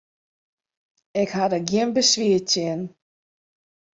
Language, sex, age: Western Frisian, female, 40-49